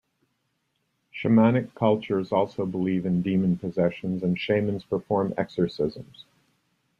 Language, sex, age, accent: English, male, 60-69, United States English